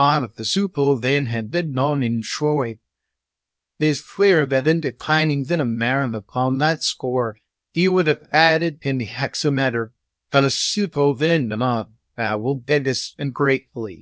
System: TTS, VITS